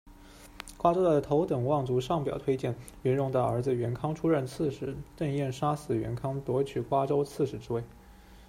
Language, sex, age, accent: Chinese, male, 19-29, 出生地：浙江省